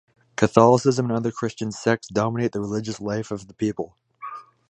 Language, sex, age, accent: English, male, 19-29, United States English